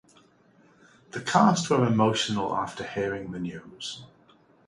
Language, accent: English, England English